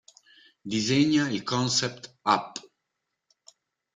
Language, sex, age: Italian, male, 50-59